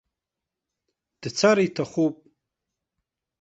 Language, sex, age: Abkhazian, male, 30-39